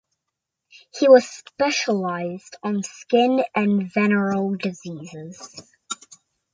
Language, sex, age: English, male, 19-29